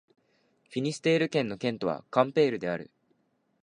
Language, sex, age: Japanese, male, 19-29